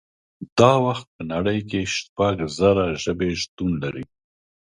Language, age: Pashto, 60-69